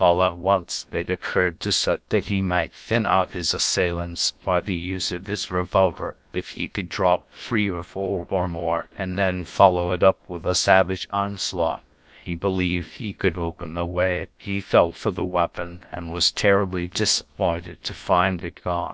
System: TTS, GlowTTS